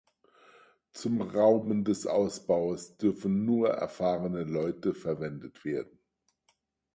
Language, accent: German, Deutschland Deutsch